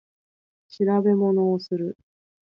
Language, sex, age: Japanese, female, 30-39